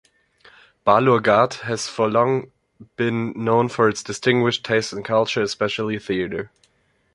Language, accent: English, United States English